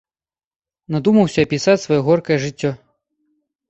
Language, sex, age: Belarusian, male, 19-29